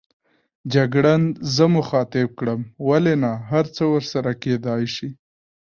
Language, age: Pashto, 19-29